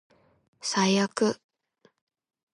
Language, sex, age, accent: Japanese, female, 19-29, 標準語